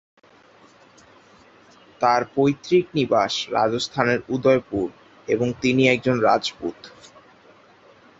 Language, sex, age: Bengali, male, under 19